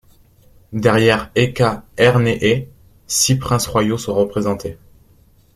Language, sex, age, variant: French, male, 19-29, Français de métropole